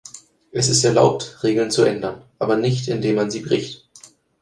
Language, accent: German, Deutschland Deutsch